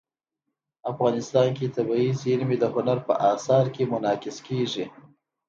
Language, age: Pashto, 30-39